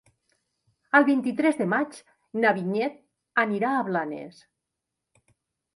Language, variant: Catalan, Central